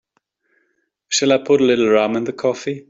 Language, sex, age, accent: English, male, 50-59, United States English